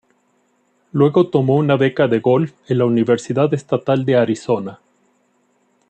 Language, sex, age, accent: Spanish, male, 40-49, México